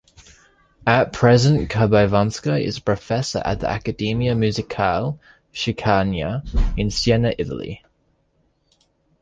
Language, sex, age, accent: English, male, under 19, Australian English